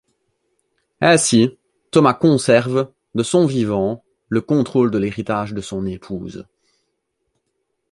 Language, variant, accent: French, Français d'Europe, Français de Belgique